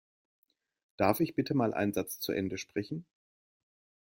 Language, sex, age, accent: German, male, 40-49, Deutschland Deutsch